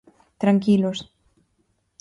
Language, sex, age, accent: Galician, female, 19-29, Central (gheada)